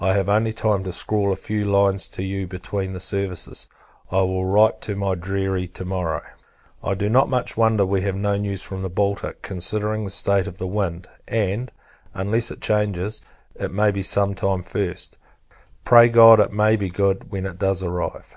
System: none